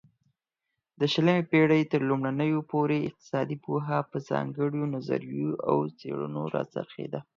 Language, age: Pashto, 19-29